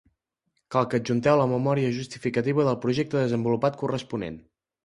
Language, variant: Catalan, Central